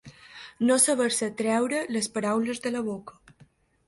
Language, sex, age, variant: Catalan, female, 19-29, Balear